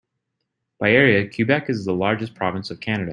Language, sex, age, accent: English, male, 30-39, United States English